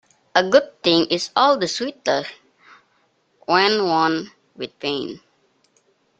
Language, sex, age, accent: English, male, 19-29, United States English